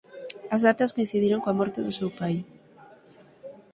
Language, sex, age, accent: Galician, female, 19-29, Atlántico (seseo e gheada); Normativo (estándar)